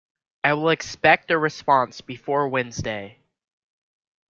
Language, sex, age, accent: English, male, under 19, United States English